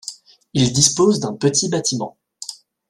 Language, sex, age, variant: French, male, 19-29, Français de métropole